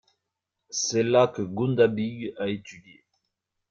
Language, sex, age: French, male, 30-39